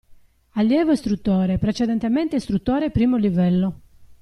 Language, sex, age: Italian, female, 50-59